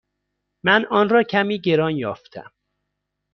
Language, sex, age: Persian, male, 30-39